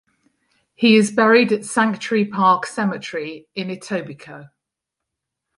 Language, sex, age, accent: English, female, 50-59, Welsh English